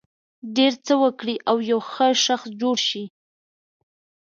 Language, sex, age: Pashto, female, 19-29